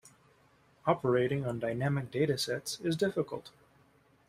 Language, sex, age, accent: English, male, 40-49, United States English